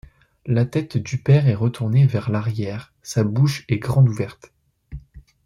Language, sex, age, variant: French, male, under 19, Français de métropole